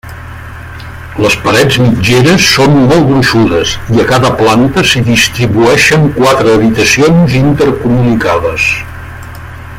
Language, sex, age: Catalan, male, 60-69